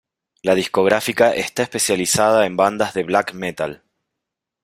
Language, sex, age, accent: Spanish, male, 30-39, Rioplatense: Argentina, Uruguay, este de Bolivia, Paraguay